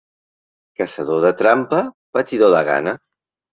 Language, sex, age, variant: Catalan, male, 30-39, Central